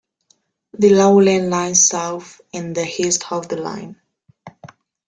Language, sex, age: English, female, under 19